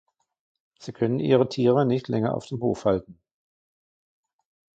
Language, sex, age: German, male, 50-59